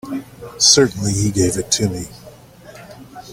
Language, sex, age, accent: English, male, 30-39, United States English